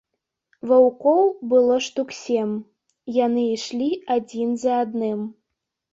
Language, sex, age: Belarusian, female, under 19